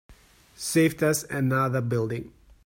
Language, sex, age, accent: English, male, 40-49, England English